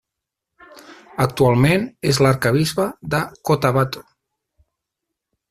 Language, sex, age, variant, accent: Catalan, male, 40-49, Central, central